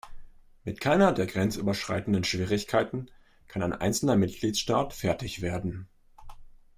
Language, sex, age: German, male, 30-39